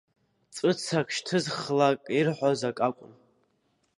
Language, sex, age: Abkhazian, female, 30-39